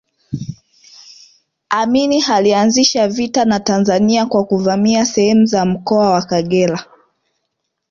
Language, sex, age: Swahili, female, 19-29